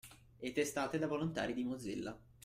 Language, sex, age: Italian, male, 19-29